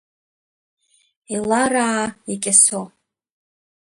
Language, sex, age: Abkhazian, female, 19-29